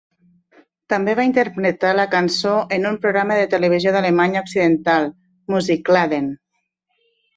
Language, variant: Catalan, Nord-Occidental